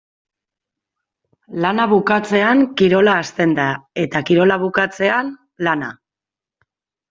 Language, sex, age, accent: Basque, female, 30-39, Erdialdekoa edo Nafarra (Gipuzkoa, Nafarroa)